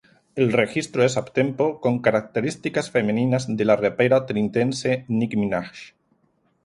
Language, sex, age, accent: Spanish, male, 40-49, España: Sur peninsular (Andalucia, Extremadura, Murcia)